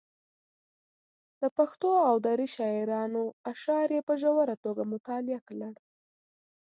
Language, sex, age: Pashto, female, under 19